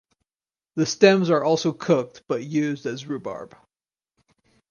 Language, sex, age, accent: English, male, 30-39, United States English